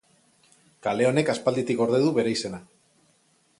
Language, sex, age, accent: Basque, male, 40-49, Mendebalekoa (Araba, Bizkaia, Gipuzkoako mendebaleko herri batzuk)